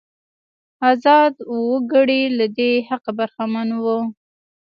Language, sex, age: Pashto, female, 19-29